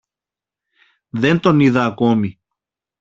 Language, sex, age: Greek, male, 40-49